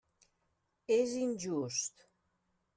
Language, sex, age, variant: Catalan, female, 60-69, Central